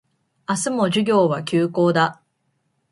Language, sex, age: Japanese, female, 19-29